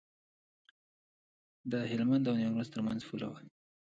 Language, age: Pashto, 19-29